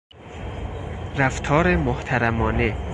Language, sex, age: Persian, male, 30-39